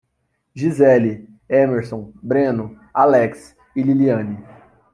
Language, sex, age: Portuguese, male, 19-29